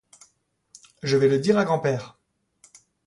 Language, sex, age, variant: French, male, 40-49, Français de métropole